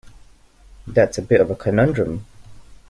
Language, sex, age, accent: English, male, 19-29, England English